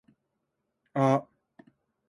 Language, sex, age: Japanese, male, 19-29